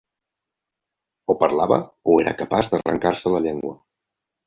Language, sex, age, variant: Catalan, male, 50-59, Central